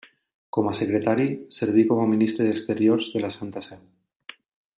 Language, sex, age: Catalan, male, 30-39